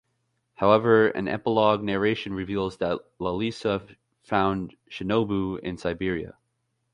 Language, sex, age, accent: English, male, 19-29, United States English